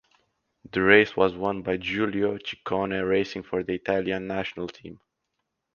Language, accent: English, United States English